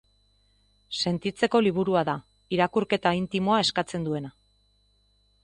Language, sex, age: Basque, male, 30-39